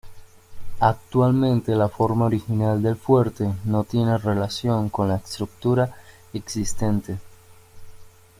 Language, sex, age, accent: Spanish, male, under 19, Caribe: Cuba, Venezuela, Puerto Rico, República Dominicana, Panamá, Colombia caribeña, México caribeño, Costa del golfo de México